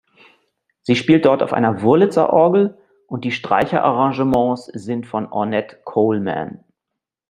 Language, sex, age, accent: German, male, 40-49, Deutschland Deutsch